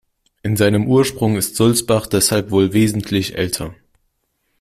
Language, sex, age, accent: German, male, under 19, Deutschland Deutsch